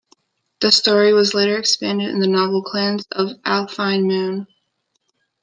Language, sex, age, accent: English, male, 19-29, United States English